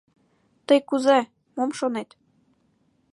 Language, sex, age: Mari, female, 19-29